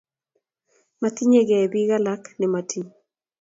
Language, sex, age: Kalenjin, female, 19-29